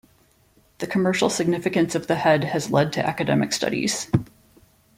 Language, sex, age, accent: English, female, 40-49, United States English